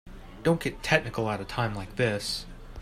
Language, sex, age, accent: English, male, 19-29, United States English